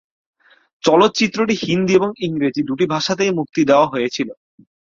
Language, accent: Bengali, Native